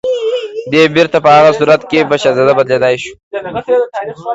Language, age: Pashto, 19-29